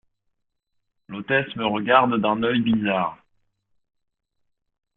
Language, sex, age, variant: French, male, 30-39, Français de métropole